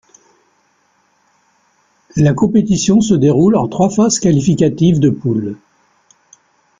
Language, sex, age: French, male, 60-69